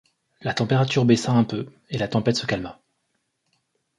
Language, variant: French, Français de métropole